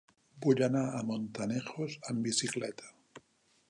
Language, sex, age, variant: Catalan, male, 70-79, Central